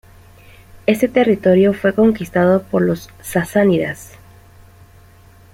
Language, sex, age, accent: Spanish, female, 30-39, América central